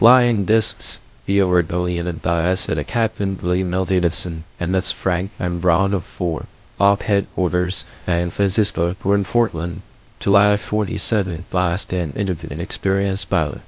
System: TTS, VITS